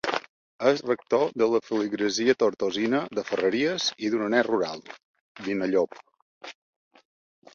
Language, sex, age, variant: Catalan, male, 50-59, Balear